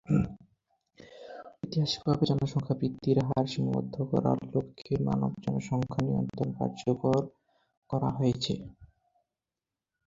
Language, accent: Bengali, Native